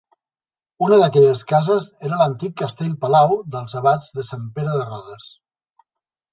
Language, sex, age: Catalan, male, 50-59